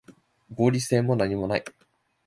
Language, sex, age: Japanese, male, 19-29